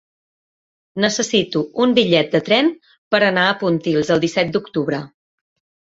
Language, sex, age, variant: Catalan, female, 40-49, Central